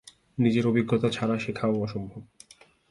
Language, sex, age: Bengali, male, 19-29